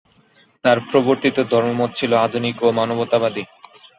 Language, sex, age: Bengali, male, 19-29